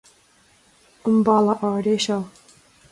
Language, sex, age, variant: Irish, female, 19-29, Gaeilge na Mumhan